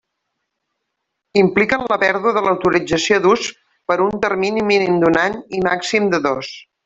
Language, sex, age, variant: Catalan, female, 40-49, Central